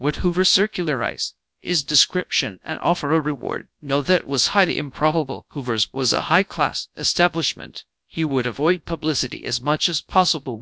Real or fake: fake